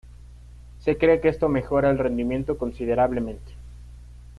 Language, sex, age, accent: Spanish, male, under 19, Andino-Pacífico: Colombia, Perú, Ecuador, oeste de Bolivia y Venezuela andina